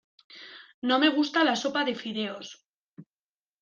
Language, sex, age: Spanish, female, 19-29